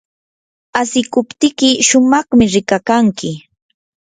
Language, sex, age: Yanahuanca Pasco Quechua, female, 19-29